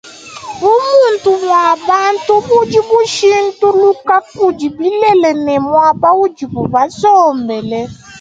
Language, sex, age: Luba-Lulua, female, 19-29